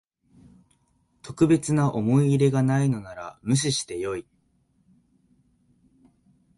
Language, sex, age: Japanese, male, 19-29